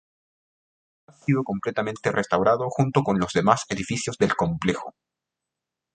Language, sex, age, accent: Spanish, male, under 19, Andino-Pacífico: Colombia, Perú, Ecuador, oeste de Bolivia y Venezuela andina